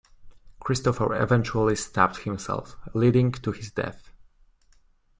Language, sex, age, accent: English, male, under 19, United States English